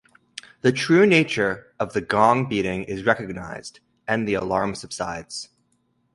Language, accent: English, United States English